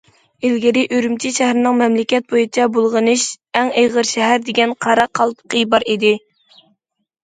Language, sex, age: Uyghur, female, under 19